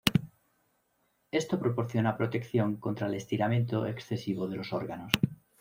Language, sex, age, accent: Spanish, male, 30-39, España: Centro-Sur peninsular (Madrid, Toledo, Castilla-La Mancha)